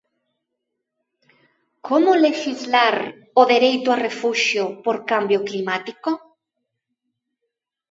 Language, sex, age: Galician, female, 30-39